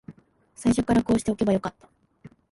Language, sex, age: Japanese, female, 19-29